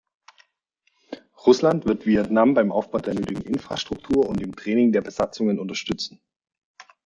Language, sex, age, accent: German, male, 30-39, Deutschland Deutsch